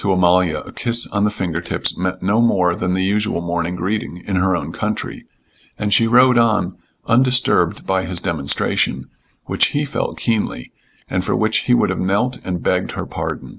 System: none